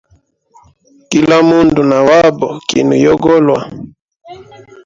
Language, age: Hemba, 30-39